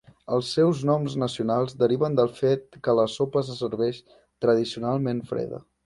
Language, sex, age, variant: Catalan, male, 19-29, Central